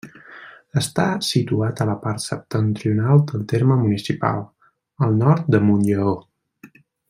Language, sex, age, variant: Catalan, male, 19-29, Central